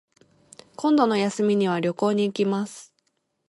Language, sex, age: Japanese, female, 19-29